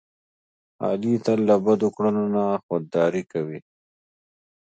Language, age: Pashto, 30-39